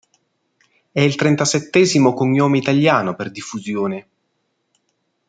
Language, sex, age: Italian, male, 40-49